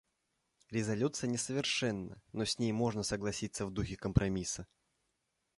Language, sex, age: Russian, male, under 19